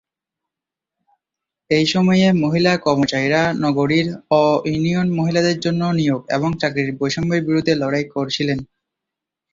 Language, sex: Bengali, male